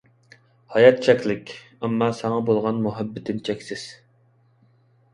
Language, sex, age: Uyghur, male, 19-29